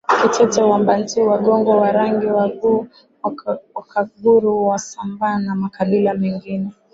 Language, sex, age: Swahili, female, 19-29